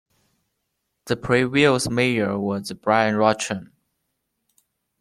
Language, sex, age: English, male, 19-29